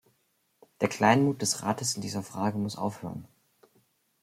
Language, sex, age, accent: German, male, under 19, Deutschland Deutsch